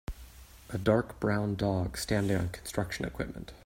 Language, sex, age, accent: English, male, 19-29, United States English